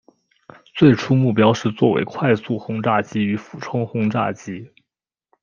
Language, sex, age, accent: Chinese, male, 19-29, 出生地：浙江省